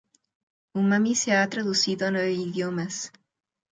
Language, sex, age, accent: Spanish, female, 30-39, México